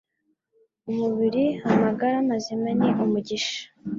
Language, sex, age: Kinyarwanda, female, 19-29